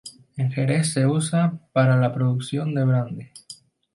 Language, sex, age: Spanish, male, 19-29